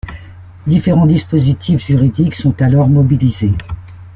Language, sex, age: French, female, 60-69